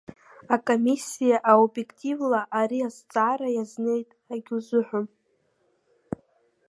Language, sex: Abkhazian, female